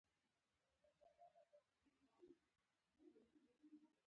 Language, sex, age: Pashto, female, 30-39